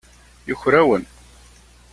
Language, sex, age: Kabyle, male, 50-59